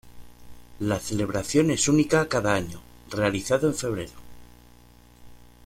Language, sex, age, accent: Spanish, male, 40-49, España: Norte peninsular (Asturias, Castilla y León, Cantabria, País Vasco, Navarra, Aragón, La Rioja, Guadalajara, Cuenca)